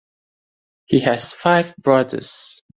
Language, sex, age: English, male, 30-39